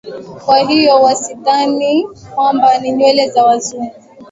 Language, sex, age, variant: Swahili, female, 19-29, Kiswahili Sanifu (EA)